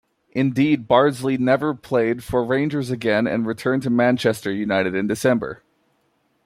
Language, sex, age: English, male, 19-29